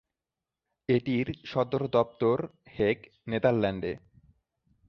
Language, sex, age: Bengali, male, 19-29